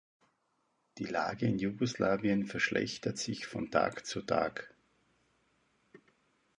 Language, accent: German, Österreichisches Deutsch